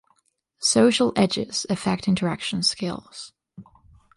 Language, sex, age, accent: English, female, 19-29, United States English